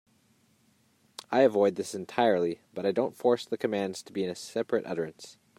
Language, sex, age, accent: English, male, 30-39, Canadian English